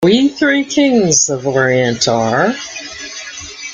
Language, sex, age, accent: English, female, 60-69, United States English